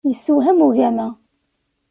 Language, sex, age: Kabyle, female, 19-29